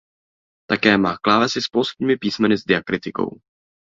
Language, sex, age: Czech, male, under 19